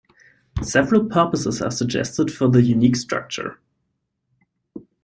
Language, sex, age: English, male, 19-29